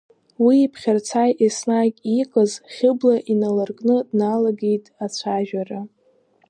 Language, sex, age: Abkhazian, female, under 19